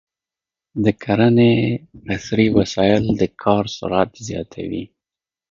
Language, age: Pashto, 30-39